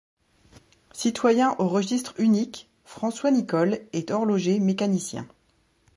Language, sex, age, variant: French, female, 30-39, Français de métropole